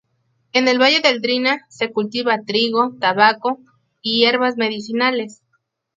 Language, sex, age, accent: Spanish, female, 30-39, México